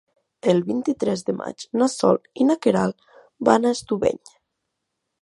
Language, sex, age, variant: Catalan, female, 19-29, Nord-Occidental